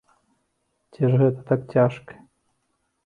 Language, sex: Belarusian, male